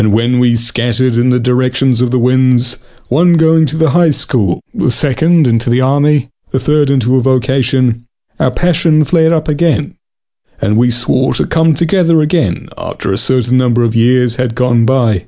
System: none